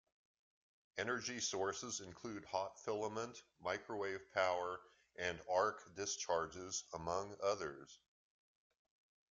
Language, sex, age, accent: English, male, 50-59, United States English